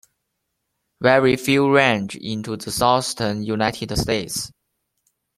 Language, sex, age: English, male, 19-29